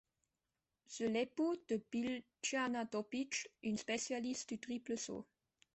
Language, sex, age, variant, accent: French, female, 19-29, Français d'Europe, Français de Suisse